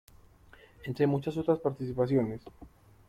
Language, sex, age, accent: Spanish, male, 30-39, Andino-Pacífico: Colombia, Perú, Ecuador, oeste de Bolivia y Venezuela andina